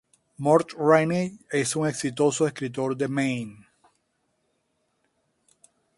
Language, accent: Spanish, Caribe: Cuba, Venezuela, Puerto Rico, República Dominicana, Panamá, Colombia caribeña, México caribeño, Costa del golfo de México